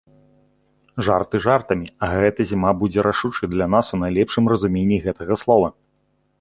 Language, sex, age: Belarusian, male, 30-39